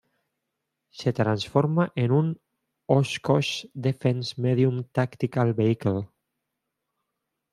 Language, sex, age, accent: Spanish, male, 30-39, España: Centro-Sur peninsular (Madrid, Toledo, Castilla-La Mancha)